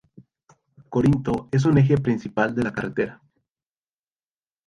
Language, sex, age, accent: Spanish, male, 19-29, México